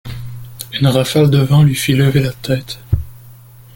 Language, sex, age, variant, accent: French, male, 19-29, Français d'Amérique du Nord, Français du Canada